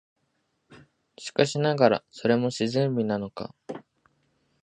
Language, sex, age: Japanese, male, under 19